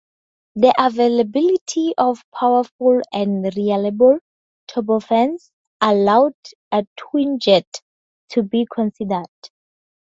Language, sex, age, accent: English, female, 19-29, Southern African (South Africa, Zimbabwe, Namibia)